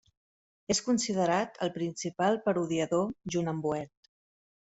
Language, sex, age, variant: Catalan, female, 30-39, Central